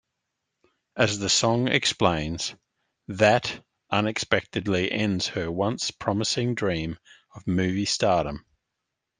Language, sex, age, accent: English, male, 50-59, Australian English